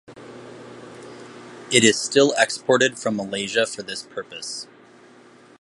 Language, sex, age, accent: English, male, 30-39, United States English